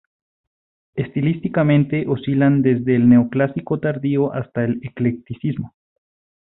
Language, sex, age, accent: Spanish, male, 30-39, Andino-Pacífico: Colombia, Perú, Ecuador, oeste de Bolivia y Venezuela andina